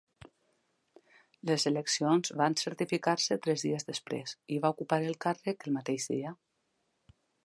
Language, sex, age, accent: Catalan, female, 40-49, valencià